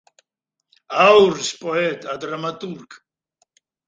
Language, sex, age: Abkhazian, male, 80-89